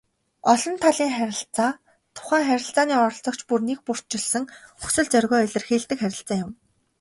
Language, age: Mongolian, 19-29